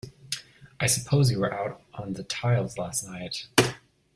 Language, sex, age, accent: English, male, 19-29, United States English